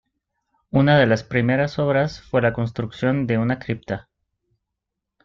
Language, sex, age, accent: Spanish, male, 19-29, México